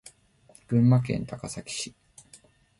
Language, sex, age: Japanese, male, 19-29